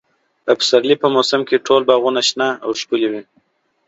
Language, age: Pashto, 30-39